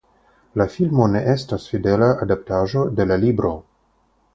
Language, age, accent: Esperanto, 30-39, Internacia